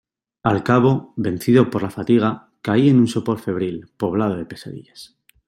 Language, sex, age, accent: Spanish, male, 30-39, España: Norte peninsular (Asturias, Castilla y León, Cantabria, País Vasco, Navarra, Aragón, La Rioja, Guadalajara, Cuenca)